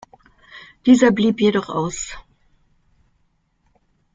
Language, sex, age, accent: German, female, 50-59, Deutschland Deutsch